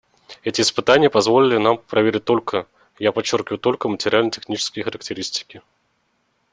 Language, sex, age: Russian, male, 30-39